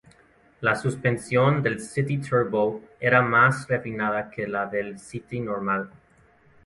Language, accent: Spanish, México